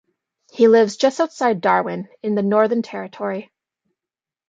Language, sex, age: English, female, 19-29